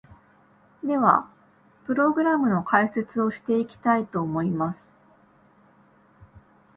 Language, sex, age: Japanese, female, 40-49